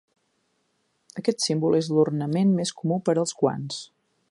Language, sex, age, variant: Catalan, female, 40-49, Central